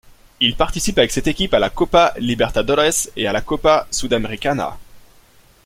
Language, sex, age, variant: French, male, 19-29, Français de métropole